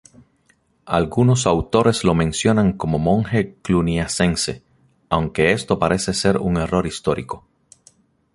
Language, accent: Spanish, Caribe: Cuba, Venezuela, Puerto Rico, República Dominicana, Panamá, Colombia caribeña, México caribeño, Costa del golfo de México